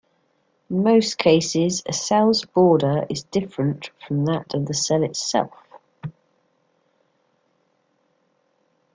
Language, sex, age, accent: English, female, 40-49, England English